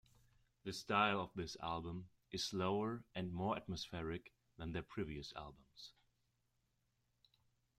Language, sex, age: English, male, 30-39